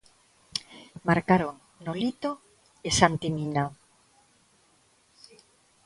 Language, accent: Galician, Neofalante